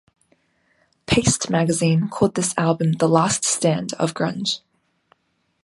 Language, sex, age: English, female, 19-29